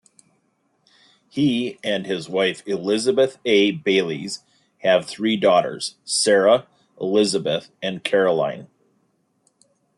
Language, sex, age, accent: English, male, 60-69, United States English